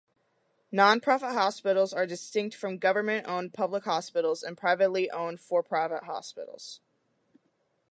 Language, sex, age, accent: English, female, under 19, United States English